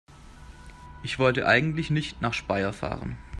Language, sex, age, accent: German, male, 19-29, Deutschland Deutsch